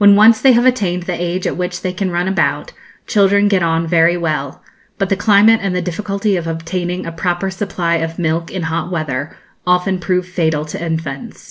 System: none